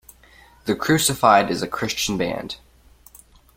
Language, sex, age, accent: English, male, under 19, United States English